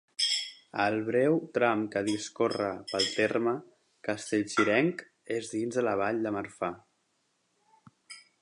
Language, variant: Catalan, Central